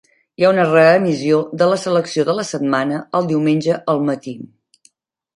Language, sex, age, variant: Catalan, female, 50-59, Central